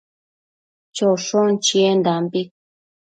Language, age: Matsés, 30-39